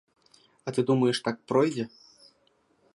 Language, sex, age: Belarusian, male, 19-29